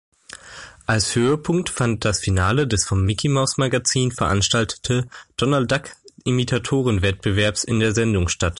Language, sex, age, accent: German, male, under 19, Deutschland Deutsch